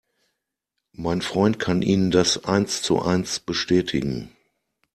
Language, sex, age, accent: German, male, 40-49, Deutschland Deutsch